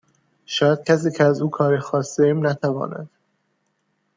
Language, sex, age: Persian, male, 19-29